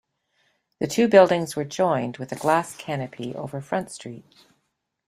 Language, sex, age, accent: English, female, 60-69, Canadian English